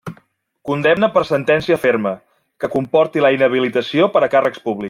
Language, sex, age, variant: Catalan, male, 30-39, Central